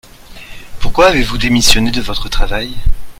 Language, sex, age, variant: French, male, 30-39, Français de métropole